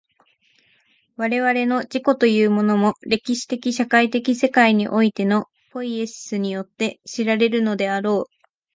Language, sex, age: Japanese, female, 19-29